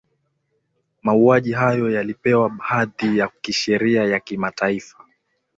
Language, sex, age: Swahili, male, 19-29